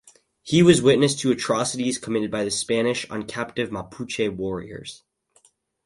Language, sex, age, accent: English, male, under 19, United States English